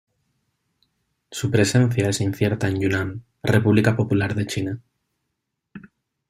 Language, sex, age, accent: Spanish, male, 30-39, España: Sur peninsular (Andalucia, Extremadura, Murcia)